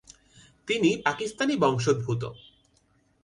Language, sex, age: Bengali, male, 19-29